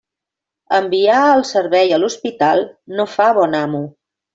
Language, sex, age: Catalan, female, 50-59